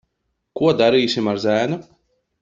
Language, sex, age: Latvian, male, 19-29